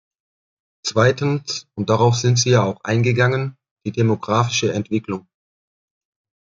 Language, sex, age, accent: German, male, 40-49, Deutschland Deutsch